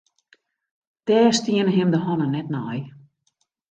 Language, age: Western Frisian, 60-69